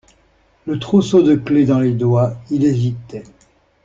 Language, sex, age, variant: French, male, 60-69, Français de métropole